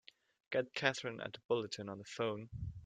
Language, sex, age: English, male, under 19